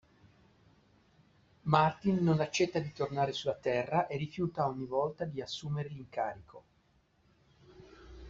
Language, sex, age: Italian, male, 50-59